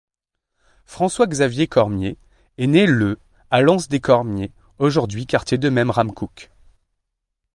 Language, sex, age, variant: French, male, 30-39, Français de métropole